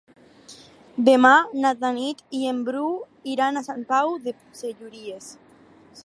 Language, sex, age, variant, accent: Catalan, female, under 19, Alacantí, valencià